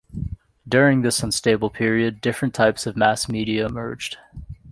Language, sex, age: English, male, 19-29